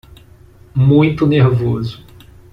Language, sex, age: Portuguese, male, 40-49